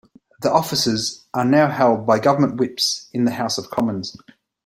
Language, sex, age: English, male, 40-49